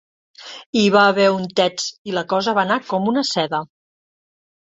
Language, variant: Catalan, Central